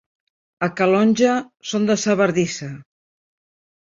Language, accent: Catalan, Barceloní